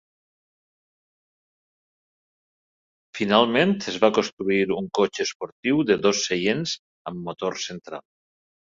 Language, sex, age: Catalan, male, 60-69